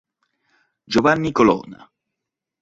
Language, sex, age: Italian, male, 30-39